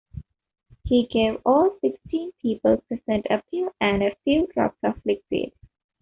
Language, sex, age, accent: English, female, 19-29, India and South Asia (India, Pakistan, Sri Lanka)